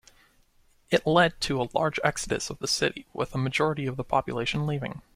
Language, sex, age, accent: English, male, 19-29, Canadian English